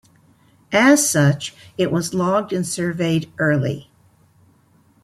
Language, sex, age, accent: English, female, 60-69, United States English